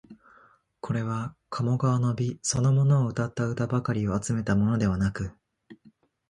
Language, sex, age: Japanese, male, 19-29